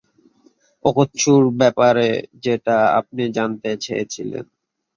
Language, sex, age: Bengali, male, 19-29